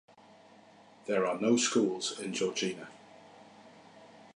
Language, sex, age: English, male, 40-49